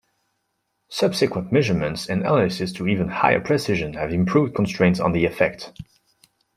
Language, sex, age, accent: English, male, 19-29, United States English